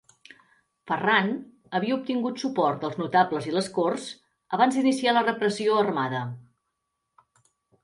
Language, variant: Catalan, Central